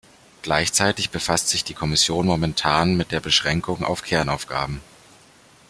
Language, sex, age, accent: German, male, 19-29, Deutschland Deutsch